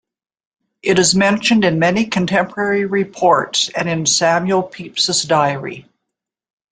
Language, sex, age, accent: English, female, 60-69, Canadian English